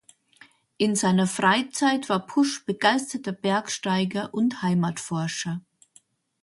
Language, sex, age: German, female, 60-69